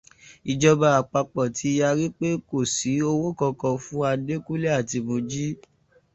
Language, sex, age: Yoruba, male, 19-29